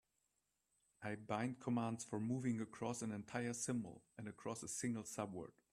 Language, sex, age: English, male, 50-59